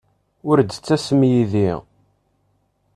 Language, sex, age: Kabyle, male, 19-29